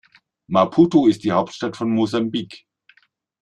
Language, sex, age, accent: German, male, 50-59, Deutschland Deutsch